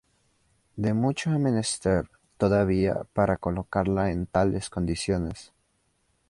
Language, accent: Spanish, Andino-Pacífico: Colombia, Perú, Ecuador, oeste de Bolivia y Venezuela andina